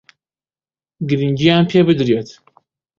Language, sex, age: Central Kurdish, male, 19-29